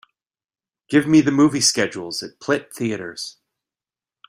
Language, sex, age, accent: English, male, 30-39, United States English